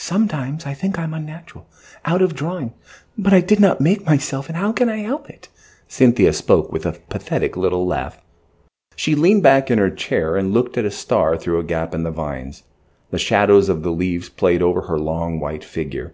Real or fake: real